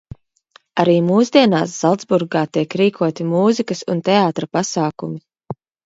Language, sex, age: Latvian, female, 30-39